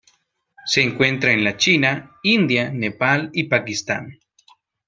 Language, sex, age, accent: Spanish, male, 19-29, América central